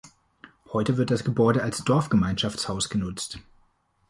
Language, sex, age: German, male, 19-29